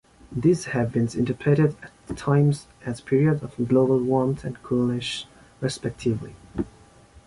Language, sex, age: English, male, 19-29